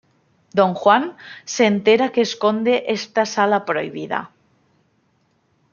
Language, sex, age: Spanish, female, 19-29